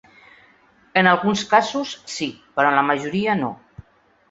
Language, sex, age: Catalan, female, 60-69